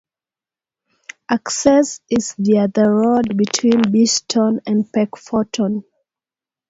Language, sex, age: English, female, 19-29